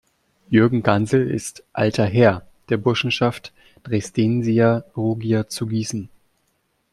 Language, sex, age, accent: German, male, 19-29, Deutschland Deutsch